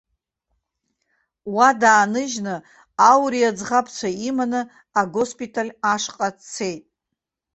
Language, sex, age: Abkhazian, female, 50-59